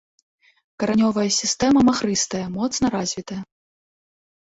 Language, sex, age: Belarusian, female, 19-29